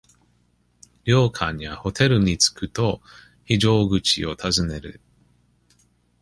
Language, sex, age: Japanese, male, 40-49